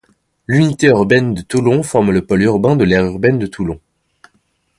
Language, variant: French, Français de métropole